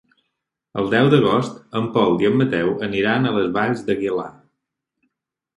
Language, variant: Catalan, Balear